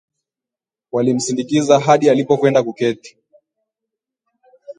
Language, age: Swahili, 19-29